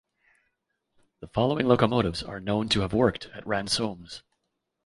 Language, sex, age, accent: English, male, 40-49, Canadian English